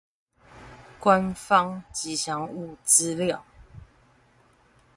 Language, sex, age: Chinese, female, 40-49